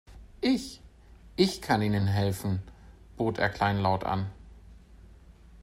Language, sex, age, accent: German, male, 30-39, Deutschland Deutsch